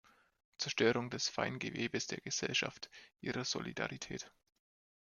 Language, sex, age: German, male, 19-29